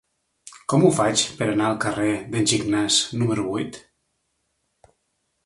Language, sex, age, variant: Catalan, male, 40-49, Nord-Occidental